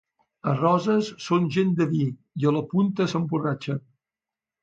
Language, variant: Catalan, Central